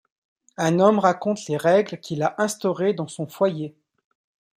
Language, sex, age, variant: French, male, 50-59, Français de métropole